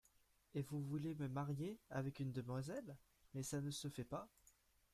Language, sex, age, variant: French, male, under 19, Français de métropole